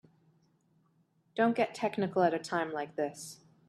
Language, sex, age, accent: English, female, 19-29, United States English